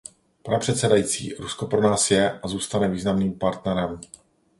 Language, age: Czech, 40-49